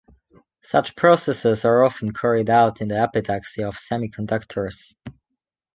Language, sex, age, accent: English, male, 19-29, Welsh English